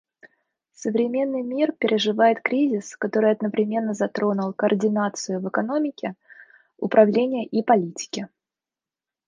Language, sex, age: Russian, female, 19-29